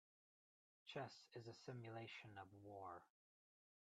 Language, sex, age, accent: English, male, 30-39, United States English